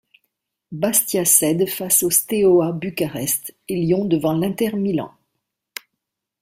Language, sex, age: French, female, 60-69